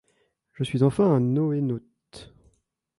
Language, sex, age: French, male, under 19